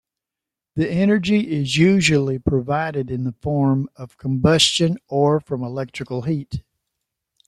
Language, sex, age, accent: English, male, 90+, United States English